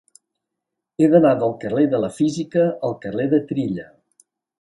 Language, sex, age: Catalan, male, 50-59